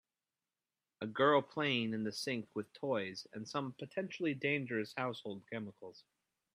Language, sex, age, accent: English, male, 30-39, United States English